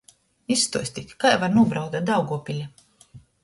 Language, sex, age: Latgalian, female, 40-49